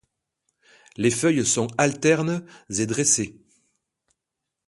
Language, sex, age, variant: French, male, 50-59, Français de métropole